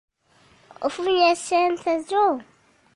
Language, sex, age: Ganda, male, 19-29